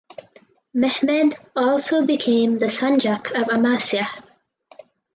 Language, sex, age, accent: English, female, under 19, United States English